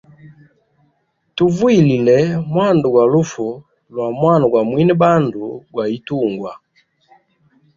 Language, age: Hemba, 19-29